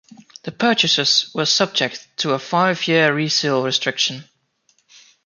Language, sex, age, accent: English, male, 19-29, England English